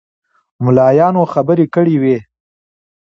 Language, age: Pashto, 40-49